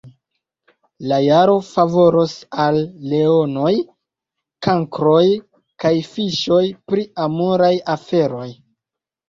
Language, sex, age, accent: Esperanto, male, 19-29, Internacia